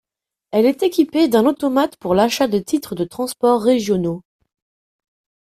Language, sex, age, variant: French, female, 19-29, Français de métropole